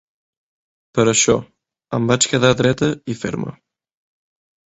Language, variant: Catalan, Septentrional